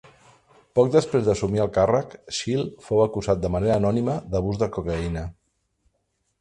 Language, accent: Catalan, aprenent (recent, des del castellà)